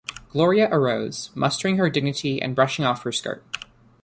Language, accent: English, United States English